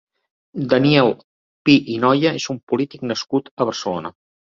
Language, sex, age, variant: Catalan, male, 60-69, Central